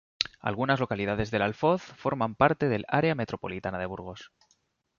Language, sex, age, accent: Spanish, male, 30-39, España: Norte peninsular (Asturias, Castilla y León, Cantabria, País Vasco, Navarra, Aragón, La Rioja, Guadalajara, Cuenca)